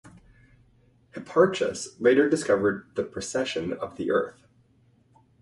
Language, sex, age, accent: English, male, 30-39, Canadian English